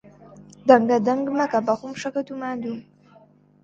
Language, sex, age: Central Kurdish, female, under 19